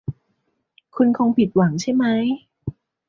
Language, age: Thai, 19-29